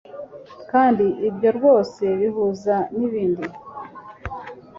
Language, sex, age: Kinyarwanda, female, 30-39